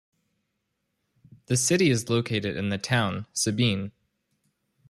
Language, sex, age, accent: English, male, 19-29, Australian English